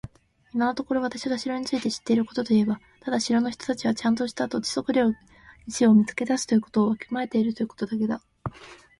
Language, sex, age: Japanese, female, 19-29